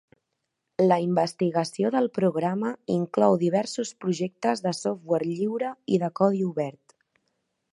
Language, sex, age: Catalan, female, 19-29